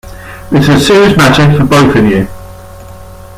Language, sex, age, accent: English, male, 30-39, England English